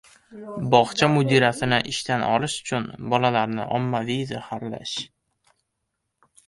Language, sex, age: Uzbek, male, under 19